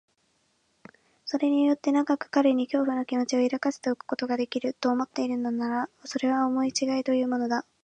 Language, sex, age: Japanese, female, 19-29